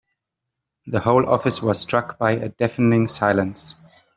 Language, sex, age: English, male, 40-49